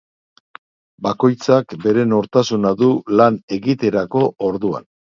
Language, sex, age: Basque, male, 60-69